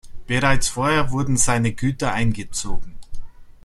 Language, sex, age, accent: German, male, 40-49, Deutschland Deutsch